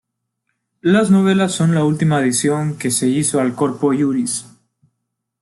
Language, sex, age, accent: Spanish, male, 19-29, América central